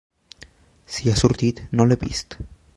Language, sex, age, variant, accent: Catalan, male, under 19, Central, central